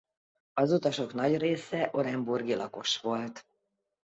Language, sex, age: Hungarian, female, 40-49